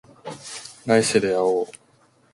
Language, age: Japanese, 19-29